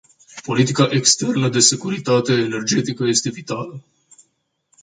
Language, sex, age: Romanian, male, 19-29